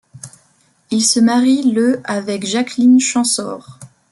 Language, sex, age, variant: French, female, 19-29, Français de métropole